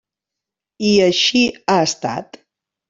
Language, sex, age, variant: Catalan, female, 50-59, Central